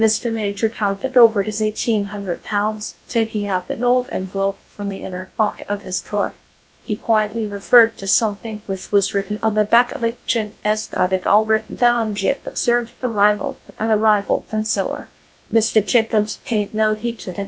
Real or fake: fake